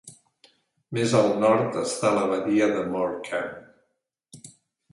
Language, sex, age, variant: Catalan, male, 60-69, Central